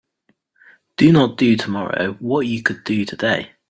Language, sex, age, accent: English, male, 30-39, England English